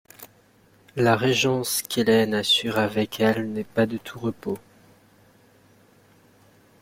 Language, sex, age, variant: French, male, 30-39, Français de métropole